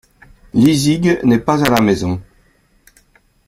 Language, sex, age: French, male, 60-69